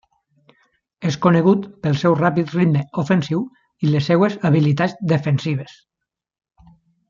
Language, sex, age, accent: Catalan, male, 50-59, valencià